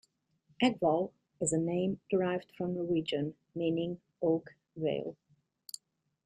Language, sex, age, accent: English, female, 40-49, England English